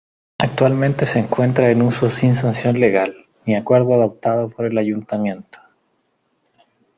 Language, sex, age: Spanish, male, 40-49